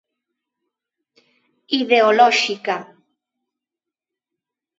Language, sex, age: Galician, female, 30-39